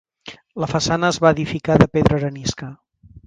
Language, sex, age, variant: Catalan, male, 50-59, Central